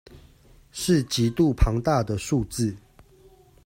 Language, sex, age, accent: Chinese, male, 30-39, 出生地：桃園市